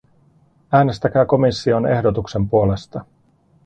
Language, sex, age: Finnish, male, 40-49